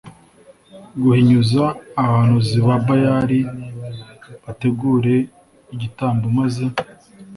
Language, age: Kinyarwanda, 19-29